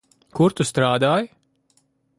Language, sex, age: Latvian, male, 30-39